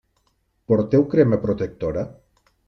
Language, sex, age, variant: Catalan, male, 40-49, Nord-Occidental